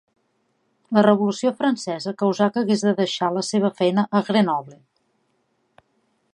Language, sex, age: Catalan, female, 40-49